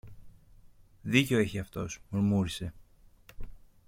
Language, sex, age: Greek, male, 30-39